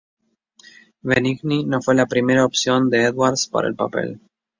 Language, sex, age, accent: Spanish, male, 19-29, Rioplatense: Argentina, Uruguay, este de Bolivia, Paraguay